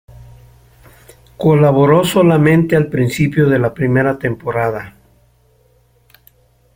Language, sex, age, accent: Spanish, male, 70-79, México